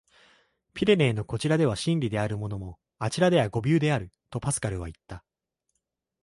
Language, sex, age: Japanese, male, 19-29